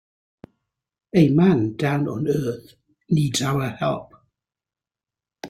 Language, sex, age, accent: English, male, 50-59, Welsh English